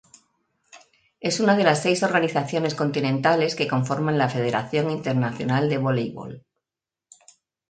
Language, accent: Spanish, España: Centro-Sur peninsular (Madrid, Toledo, Castilla-La Mancha)